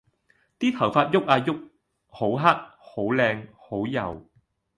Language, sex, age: Cantonese, male, 30-39